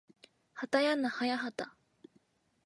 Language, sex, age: Japanese, female, 19-29